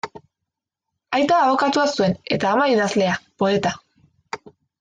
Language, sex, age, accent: Basque, female, under 19, Erdialdekoa edo Nafarra (Gipuzkoa, Nafarroa)